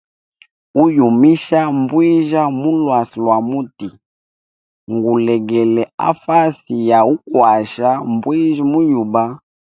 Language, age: Hemba, 19-29